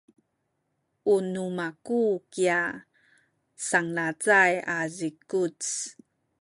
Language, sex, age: Sakizaya, female, 30-39